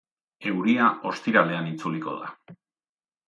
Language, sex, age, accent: Basque, male, 50-59, Erdialdekoa edo Nafarra (Gipuzkoa, Nafarroa)